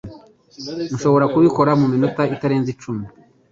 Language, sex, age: Kinyarwanda, male, 40-49